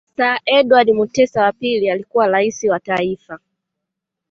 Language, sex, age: Swahili, female, 19-29